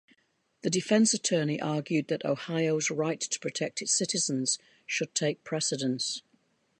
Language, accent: English, England English